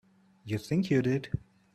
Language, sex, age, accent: English, male, 19-29, India and South Asia (India, Pakistan, Sri Lanka)